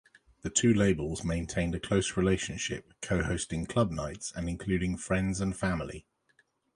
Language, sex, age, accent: English, male, 40-49, England English